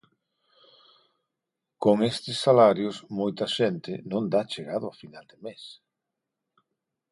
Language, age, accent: Galician, 40-49, Normativo (estándar); Neofalante